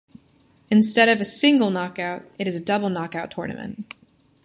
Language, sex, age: English, female, 19-29